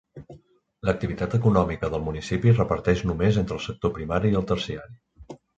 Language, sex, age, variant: Catalan, male, 30-39, Septentrional